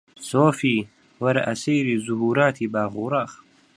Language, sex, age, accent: Central Kurdish, male, 19-29, سۆرانی